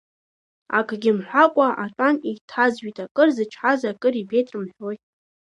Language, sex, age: Abkhazian, female, 19-29